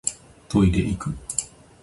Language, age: Japanese, 30-39